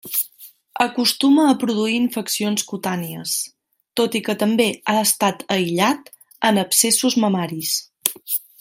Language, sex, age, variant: Catalan, female, 19-29, Septentrional